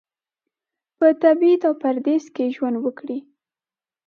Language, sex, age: Pashto, female, 19-29